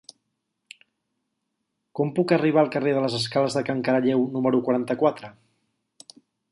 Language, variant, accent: Catalan, Central, central